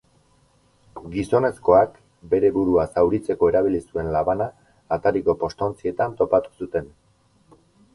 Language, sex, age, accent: Basque, male, 40-49, Erdialdekoa edo Nafarra (Gipuzkoa, Nafarroa)